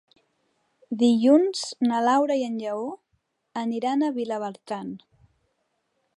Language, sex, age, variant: Catalan, female, 19-29, Central